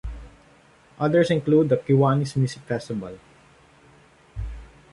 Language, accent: English, Filipino